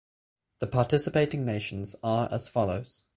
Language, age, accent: English, 19-29, England English; Northern English